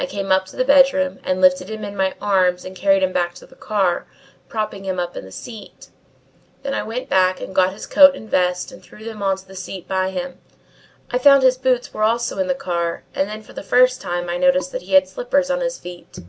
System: none